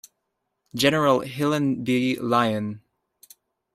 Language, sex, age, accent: English, male, 19-29, Canadian English